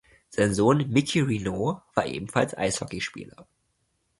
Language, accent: German, Deutschland Deutsch